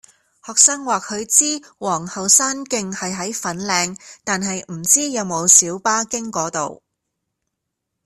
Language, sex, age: Cantonese, female, 40-49